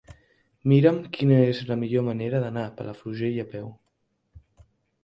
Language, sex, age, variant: Catalan, male, 19-29, Central